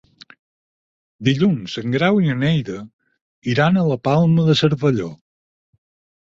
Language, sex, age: Catalan, male, 50-59